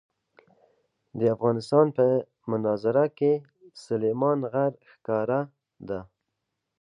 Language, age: Pashto, 19-29